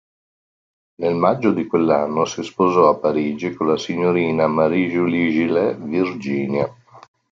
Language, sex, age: Italian, male, 50-59